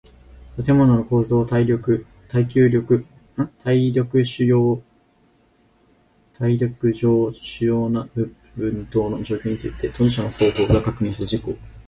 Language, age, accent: Japanese, 19-29, 標準語